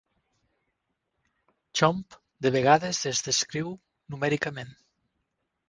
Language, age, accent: Catalan, 50-59, Tortosí